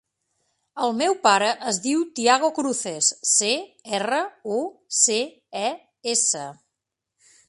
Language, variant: Catalan, Central